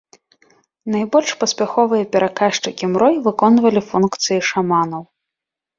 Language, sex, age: Belarusian, female, 19-29